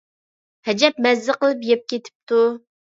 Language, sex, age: Uyghur, female, under 19